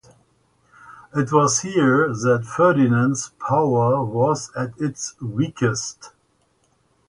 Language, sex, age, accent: English, male, 50-59, United States English